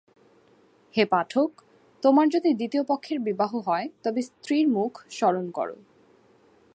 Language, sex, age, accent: Bengali, female, 19-29, প্রমিত